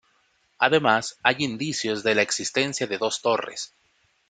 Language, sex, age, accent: Spanish, male, 19-29, América central